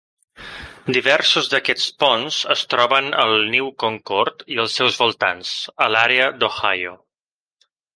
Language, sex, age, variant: Catalan, male, 30-39, Balear